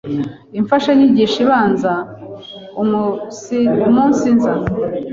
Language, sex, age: Kinyarwanda, female, 40-49